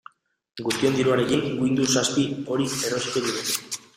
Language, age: Basque, 19-29